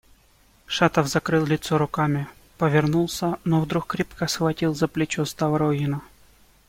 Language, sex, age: Russian, male, 19-29